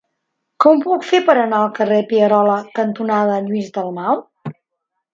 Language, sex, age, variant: Catalan, female, 50-59, Central